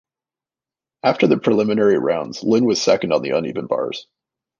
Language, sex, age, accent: English, male, 30-39, Canadian English